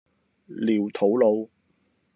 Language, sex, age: Cantonese, male, 19-29